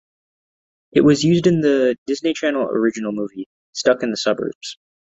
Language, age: English, under 19